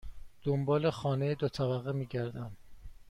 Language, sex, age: Persian, male, 30-39